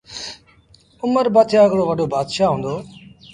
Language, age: Sindhi Bhil, 40-49